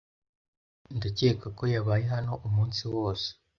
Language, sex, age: Kinyarwanda, male, under 19